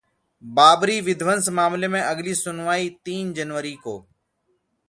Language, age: Hindi, 30-39